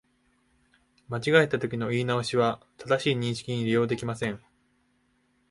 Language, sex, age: Japanese, male, 19-29